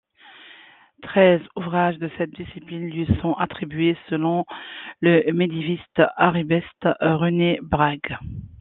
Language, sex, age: French, female, 40-49